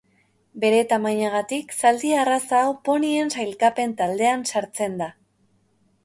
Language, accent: Basque, Erdialdekoa edo Nafarra (Gipuzkoa, Nafarroa)